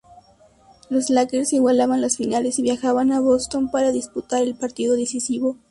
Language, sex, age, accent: Spanish, female, under 19, México